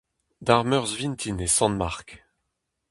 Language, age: Breton, 30-39